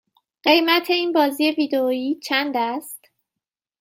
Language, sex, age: Persian, female, 30-39